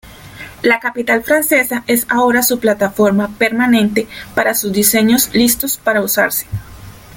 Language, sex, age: Spanish, female, 30-39